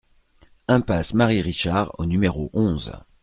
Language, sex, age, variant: French, male, 40-49, Français de métropole